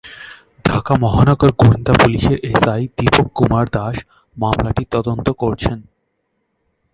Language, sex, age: Bengali, male, 19-29